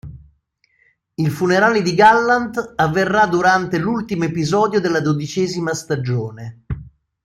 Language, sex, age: Italian, male, 60-69